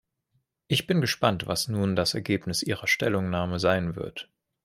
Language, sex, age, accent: German, male, 19-29, Deutschland Deutsch